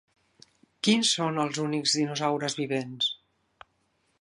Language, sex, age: Catalan, female, 60-69